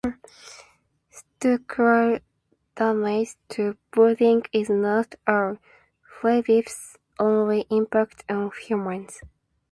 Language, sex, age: English, female, under 19